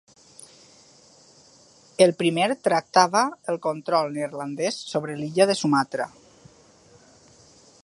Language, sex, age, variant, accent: Catalan, male, 30-39, Valencià meridional, valencià